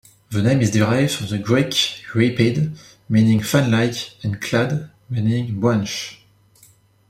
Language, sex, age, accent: English, male, 19-29, United States English